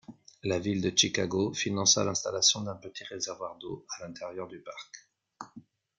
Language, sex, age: French, male, 50-59